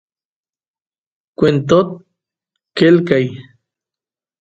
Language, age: Santiago del Estero Quichua, 40-49